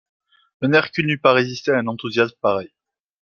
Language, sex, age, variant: French, male, 30-39, Français de métropole